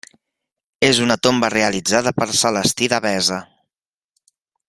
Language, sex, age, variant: Catalan, male, 19-29, Central